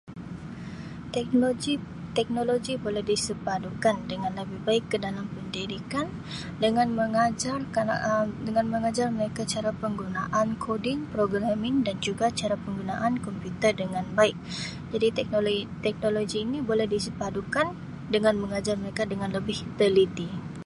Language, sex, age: Sabah Malay, female, 19-29